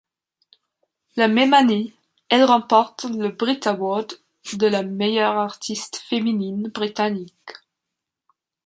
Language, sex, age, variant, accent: French, female, 19-29, Français d'Europe, Français d’Allemagne